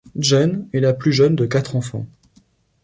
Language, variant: French, Français de métropole